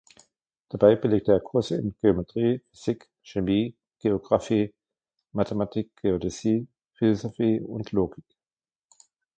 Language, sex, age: German, male, 50-59